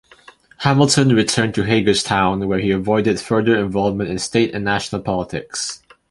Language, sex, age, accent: English, male, 19-29, Malaysian English